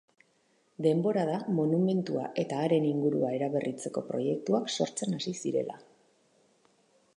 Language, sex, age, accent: Basque, female, 30-39, Mendebalekoa (Araba, Bizkaia, Gipuzkoako mendebaleko herri batzuk)